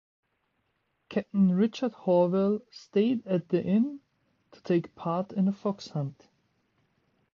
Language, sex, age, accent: English, male, 19-29, United States English